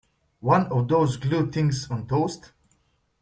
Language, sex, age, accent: English, male, 19-29, United States English